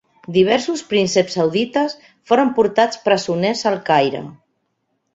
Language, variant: Catalan, Central